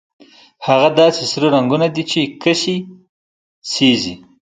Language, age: Pashto, 19-29